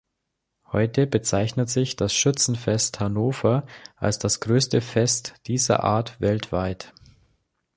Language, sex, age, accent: German, male, under 19, Deutschland Deutsch